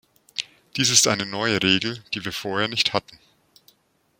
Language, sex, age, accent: German, male, 40-49, Deutschland Deutsch